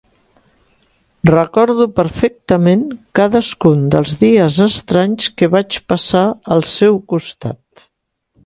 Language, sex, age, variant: Catalan, female, 60-69, Central